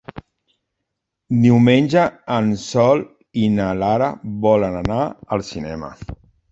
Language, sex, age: Catalan, male, 50-59